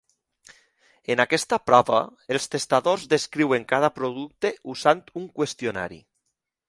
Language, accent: Catalan, valencià